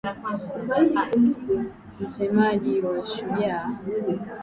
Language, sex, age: Swahili, female, 19-29